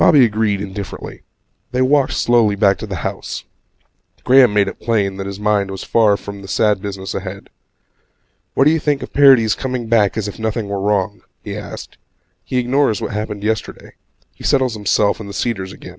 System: none